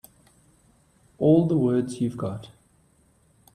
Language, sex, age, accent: English, male, 40-49, Southern African (South Africa, Zimbabwe, Namibia)